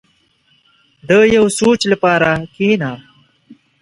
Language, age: Pashto, 19-29